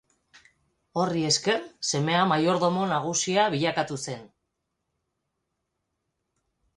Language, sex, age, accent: Basque, female, 40-49, Erdialdekoa edo Nafarra (Gipuzkoa, Nafarroa)